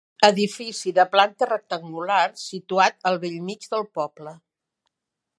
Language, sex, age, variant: Catalan, female, 60-69, Central